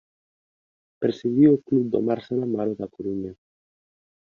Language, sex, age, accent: Galician, male, 19-29, Normativo (estándar)